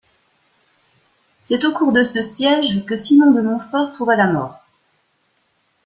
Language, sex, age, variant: French, female, 40-49, Français de métropole